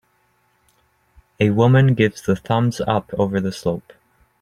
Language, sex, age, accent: English, male, 19-29, Canadian English